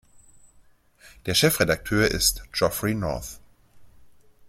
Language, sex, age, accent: German, male, 30-39, Deutschland Deutsch